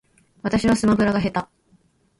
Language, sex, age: Japanese, female, 19-29